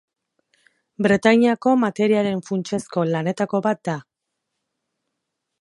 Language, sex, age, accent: Basque, female, 40-49, Erdialdekoa edo Nafarra (Gipuzkoa, Nafarroa)